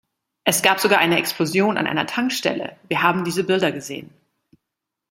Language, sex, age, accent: German, female, 40-49, Deutschland Deutsch